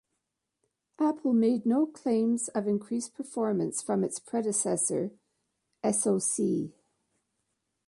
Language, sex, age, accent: English, female, 60-69, Canadian English